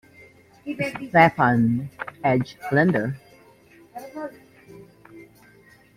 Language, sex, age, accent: English, female, 50-59, United States English